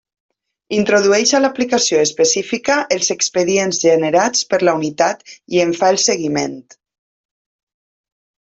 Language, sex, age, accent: Catalan, female, 50-59, valencià